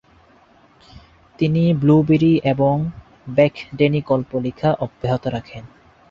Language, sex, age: Bengali, male, 19-29